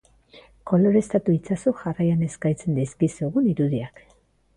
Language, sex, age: Basque, female, 40-49